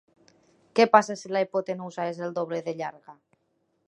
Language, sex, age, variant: Catalan, female, 19-29, Septentrional